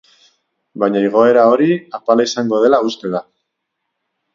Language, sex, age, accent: Basque, male, 30-39, Mendebalekoa (Araba, Bizkaia, Gipuzkoako mendebaleko herri batzuk)